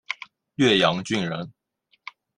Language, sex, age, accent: Chinese, male, 19-29, 出生地：江苏省